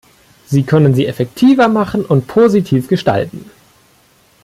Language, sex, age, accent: German, male, 19-29, Deutschland Deutsch